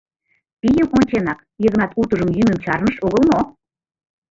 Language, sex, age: Mari, female, 40-49